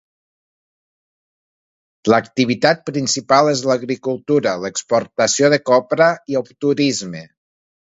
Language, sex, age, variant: Catalan, male, 40-49, Nord-Occidental